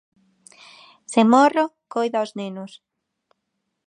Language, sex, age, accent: Galician, female, 19-29, Oriental (común en zona oriental)